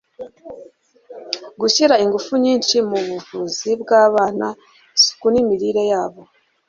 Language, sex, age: Kinyarwanda, female, 30-39